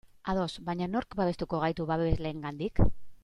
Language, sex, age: Basque, female, 40-49